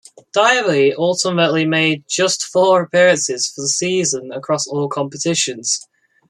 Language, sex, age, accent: English, male, under 19, England English